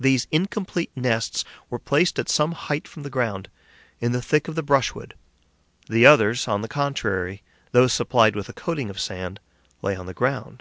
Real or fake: real